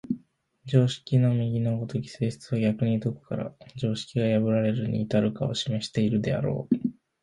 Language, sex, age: Japanese, male, under 19